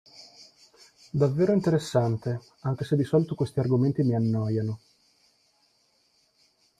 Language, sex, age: Italian, male, 19-29